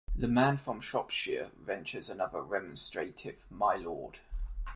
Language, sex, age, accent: English, male, 19-29, England English